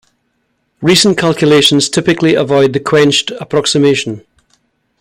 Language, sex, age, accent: English, male, 60-69, Scottish English